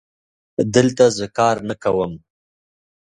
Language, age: Pashto, 30-39